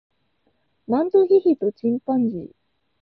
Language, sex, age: Japanese, female, 19-29